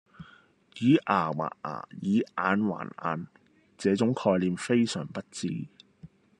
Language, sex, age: Cantonese, male, 19-29